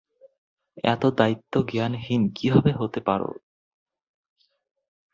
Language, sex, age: Bengali, male, 19-29